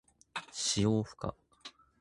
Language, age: Japanese, 19-29